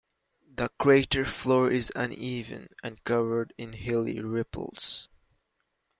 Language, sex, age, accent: English, male, 19-29, West Indies and Bermuda (Bahamas, Bermuda, Jamaica, Trinidad)